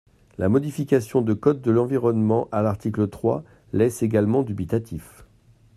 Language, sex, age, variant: French, male, 50-59, Français de métropole